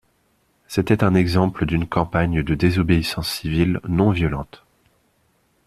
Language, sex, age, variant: French, male, 30-39, Français de métropole